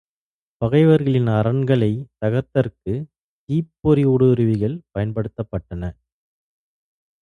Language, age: Tamil, 40-49